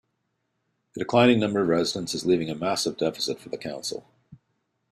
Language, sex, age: English, male, 50-59